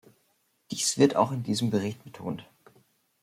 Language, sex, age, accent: German, male, under 19, Deutschland Deutsch